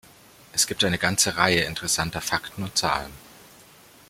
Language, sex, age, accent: German, male, 19-29, Deutschland Deutsch